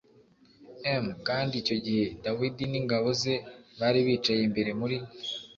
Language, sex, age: Kinyarwanda, male, 19-29